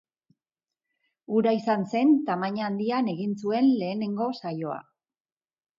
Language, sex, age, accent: Basque, female, 50-59, Mendebalekoa (Araba, Bizkaia, Gipuzkoako mendebaleko herri batzuk)